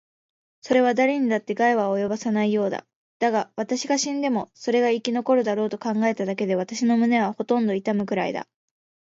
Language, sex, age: Japanese, female, 19-29